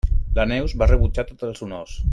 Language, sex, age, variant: Catalan, male, 40-49, Central